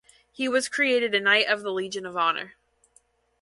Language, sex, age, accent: English, female, 19-29, United States English